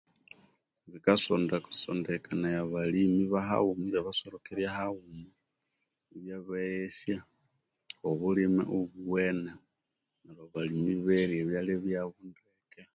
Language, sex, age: Konzo, male, 30-39